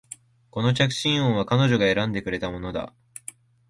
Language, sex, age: Japanese, male, 19-29